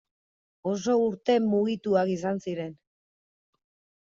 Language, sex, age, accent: Basque, female, 30-39, Erdialdekoa edo Nafarra (Gipuzkoa, Nafarroa)